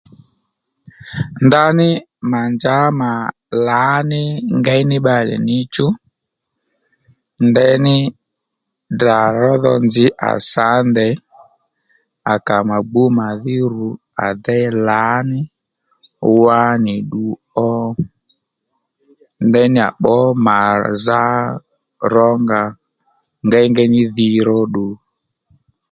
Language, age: Lendu, 40-49